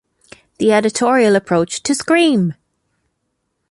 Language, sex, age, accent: English, female, 30-39, Irish English